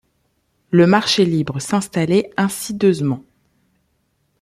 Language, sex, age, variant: French, female, 19-29, Français de métropole